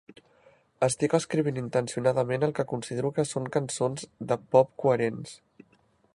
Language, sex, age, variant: Catalan, male, 19-29, Central